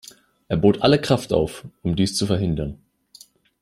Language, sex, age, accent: German, male, 19-29, Deutschland Deutsch